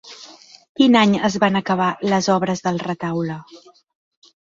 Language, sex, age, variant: Catalan, female, 30-39, Central